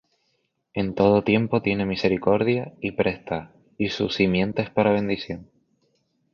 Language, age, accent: Spanish, 19-29, España: Islas Canarias